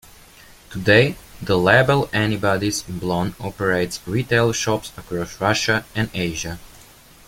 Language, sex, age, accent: English, male, 19-29, United States English